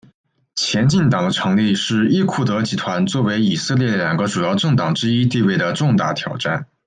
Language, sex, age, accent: Chinese, male, 19-29, 出生地：山东省